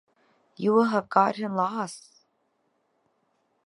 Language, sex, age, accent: English, female, 30-39, United States English